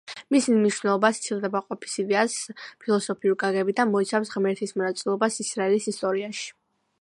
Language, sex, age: Georgian, female, under 19